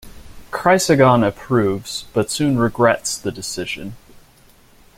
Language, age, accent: English, 19-29, United States English